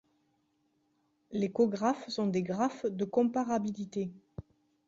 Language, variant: French, Français de métropole